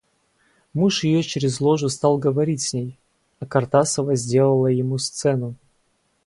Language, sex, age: Russian, male, 19-29